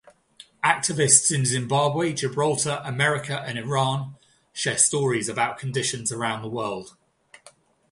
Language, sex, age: English, male, 40-49